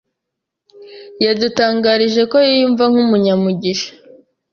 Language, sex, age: Kinyarwanda, female, 19-29